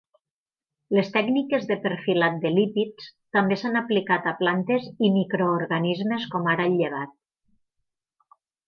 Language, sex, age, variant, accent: Catalan, female, 50-59, Nord-Occidental, Tortosí